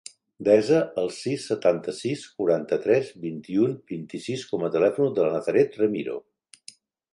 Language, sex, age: Catalan, male, 60-69